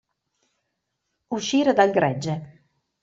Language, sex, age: Italian, female, 40-49